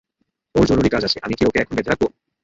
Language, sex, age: Bengali, male, 19-29